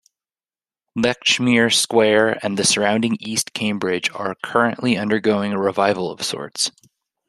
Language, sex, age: English, male, 19-29